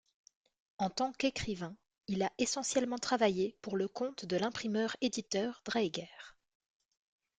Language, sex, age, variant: French, female, 19-29, Français de métropole